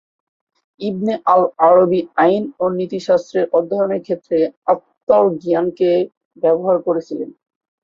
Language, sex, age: Bengali, male, 19-29